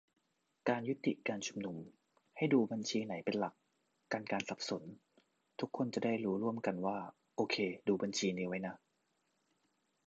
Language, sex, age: Thai, male, 30-39